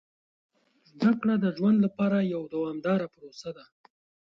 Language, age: Pashto, 19-29